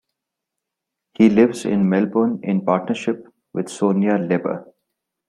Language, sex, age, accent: English, male, 30-39, India and South Asia (India, Pakistan, Sri Lanka)